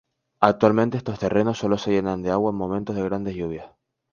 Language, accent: Spanish, España: Islas Canarias